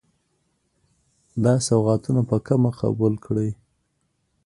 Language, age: Pashto, 19-29